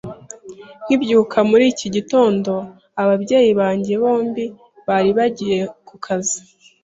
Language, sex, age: Kinyarwanda, female, 19-29